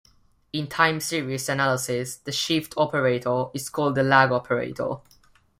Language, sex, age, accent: English, male, under 19, England English